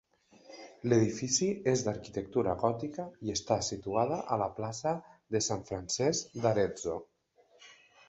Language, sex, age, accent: Catalan, male, 19-29, valencià